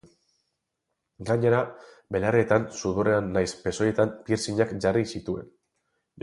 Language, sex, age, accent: Basque, male, 40-49, Mendebalekoa (Araba, Bizkaia, Gipuzkoako mendebaleko herri batzuk)